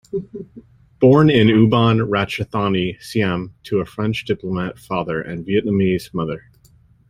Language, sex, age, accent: English, male, 30-39, United States English